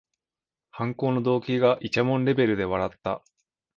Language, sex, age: Japanese, male, 30-39